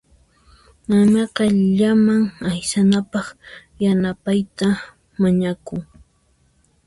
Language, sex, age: Puno Quechua, female, 19-29